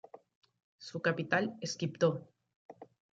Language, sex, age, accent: Spanish, female, 19-29, Andino-Pacífico: Colombia, Perú, Ecuador, oeste de Bolivia y Venezuela andina